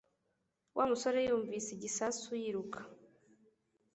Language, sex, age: Kinyarwanda, female, under 19